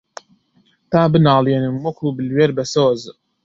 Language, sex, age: Central Kurdish, male, 19-29